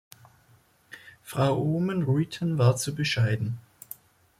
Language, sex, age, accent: German, male, 19-29, Deutschland Deutsch